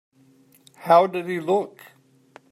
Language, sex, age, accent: English, male, 60-69, United States English